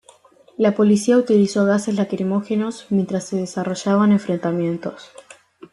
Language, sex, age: Spanish, female, 19-29